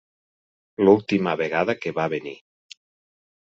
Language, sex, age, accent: Catalan, male, 40-49, occidental